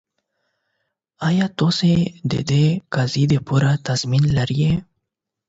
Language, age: Pashto, 19-29